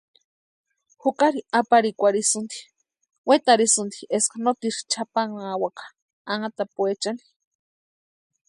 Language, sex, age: Western Highland Purepecha, female, 19-29